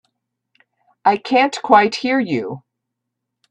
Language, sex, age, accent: English, female, 60-69, United States English